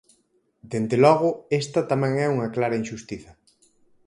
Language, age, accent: Galician, 19-29, Oriental (común en zona oriental)